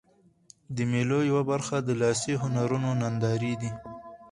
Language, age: Pashto, 19-29